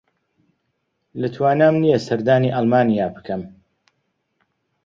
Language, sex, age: Central Kurdish, male, 30-39